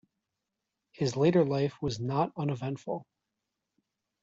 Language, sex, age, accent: English, male, 19-29, United States English